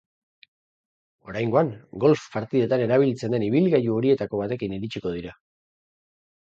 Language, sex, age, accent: Basque, male, 40-49, Mendebalekoa (Araba, Bizkaia, Gipuzkoako mendebaleko herri batzuk)